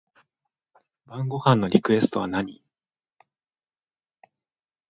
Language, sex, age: Japanese, male, 19-29